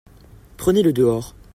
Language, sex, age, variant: French, male, under 19, Français de métropole